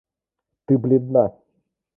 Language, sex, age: Russian, male, 19-29